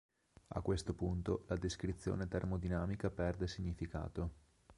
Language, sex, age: Italian, male, 19-29